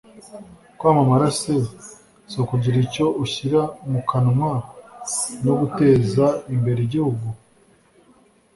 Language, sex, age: Kinyarwanda, male, 19-29